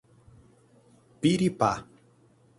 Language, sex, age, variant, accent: Portuguese, male, 19-29, Portuguese (Brasil), Paulista